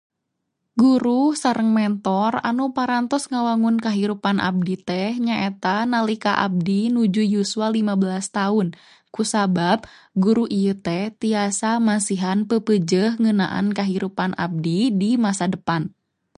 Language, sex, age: Sundanese, female, 19-29